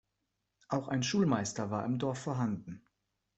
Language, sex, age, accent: German, male, 19-29, Deutschland Deutsch